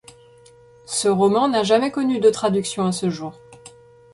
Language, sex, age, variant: French, female, 30-39, Français de métropole